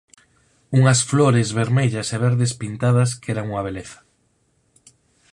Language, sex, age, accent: Galician, male, 40-49, Normativo (estándar)